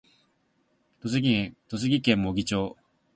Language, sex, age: Japanese, male, 19-29